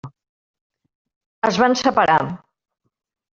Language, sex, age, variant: Catalan, female, 60-69, Central